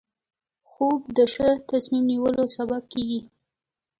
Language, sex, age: Pashto, female, 19-29